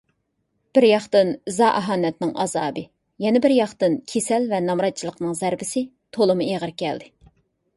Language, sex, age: Uyghur, female, 30-39